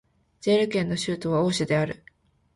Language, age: Japanese, 19-29